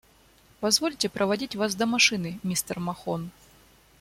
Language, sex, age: Russian, female, 19-29